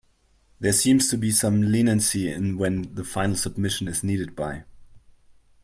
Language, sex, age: English, male, 30-39